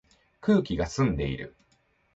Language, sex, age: Japanese, male, 19-29